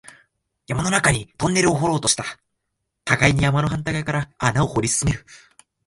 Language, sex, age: Japanese, male, 19-29